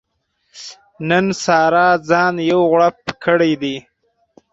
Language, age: Pashto, 19-29